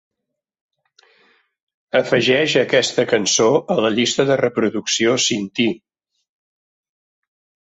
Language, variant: Catalan, Central